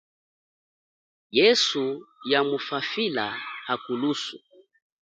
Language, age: Chokwe, 30-39